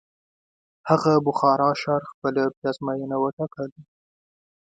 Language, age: Pashto, 19-29